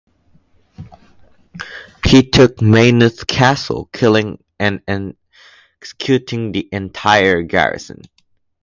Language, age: English, 19-29